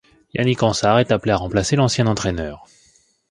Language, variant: French, Français de métropole